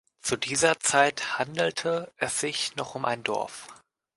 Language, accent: German, Deutschland Deutsch